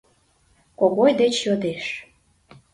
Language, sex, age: Mari, female, under 19